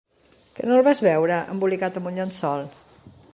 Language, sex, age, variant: Catalan, female, 60-69, Central